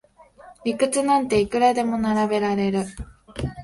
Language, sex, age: Japanese, female, 19-29